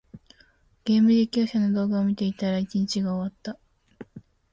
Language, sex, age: Japanese, female, under 19